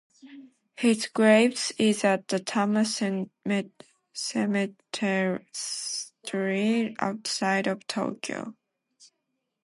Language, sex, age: English, female, 19-29